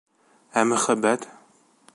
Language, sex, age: Bashkir, male, 19-29